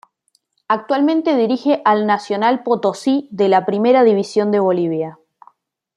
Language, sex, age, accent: Spanish, female, under 19, Rioplatense: Argentina, Uruguay, este de Bolivia, Paraguay